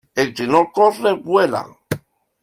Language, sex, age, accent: Spanish, male, 50-59, Caribe: Cuba, Venezuela, Puerto Rico, República Dominicana, Panamá, Colombia caribeña, México caribeño, Costa del golfo de México